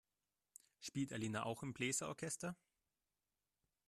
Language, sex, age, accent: German, male, 19-29, Deutschland Deutsch